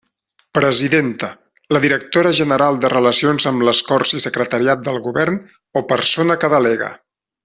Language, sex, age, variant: Catalan, male, 40-49, Central